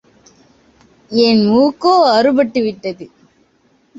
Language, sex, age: Tamil, female, 19-29